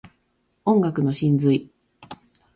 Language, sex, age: Japanese, female, 40-49